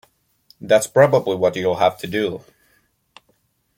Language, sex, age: English, male, 19-29